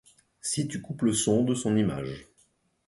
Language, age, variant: French, 30-39, Français de métropole